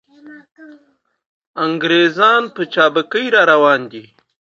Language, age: Pashto, 30-39